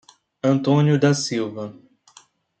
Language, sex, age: Portuguese, male, 30-39